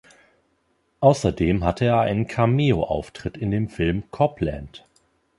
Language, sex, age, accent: German, male, 30-39, Deutschland Deutsch